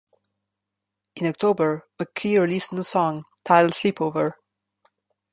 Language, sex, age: English, female, under 19